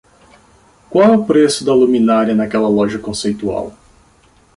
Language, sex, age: Portuguese, male, 40-49